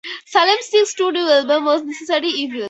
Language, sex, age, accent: English, female, 19-29, United States English